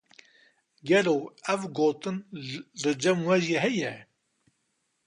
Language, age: Kurdish, 50-59